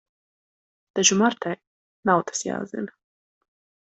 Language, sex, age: Latvian, female, under 19